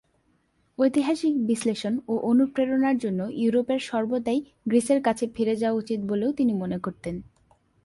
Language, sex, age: Bengali, female, 19-29